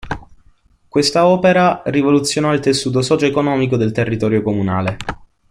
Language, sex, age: Italian, male, under 19